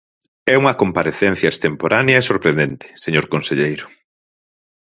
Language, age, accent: Galician, 40-49, Atlántico (seseo e gheada)